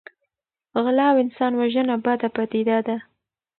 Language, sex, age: Pashto, female, under 19